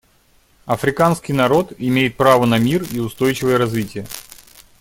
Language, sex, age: Russian, male, 30-39